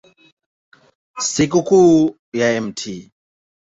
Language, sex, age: Swahili, male, 19-29